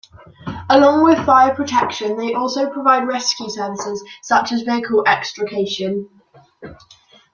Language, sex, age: English, female, 40-49